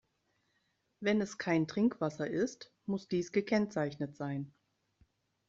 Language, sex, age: German, female, 30-39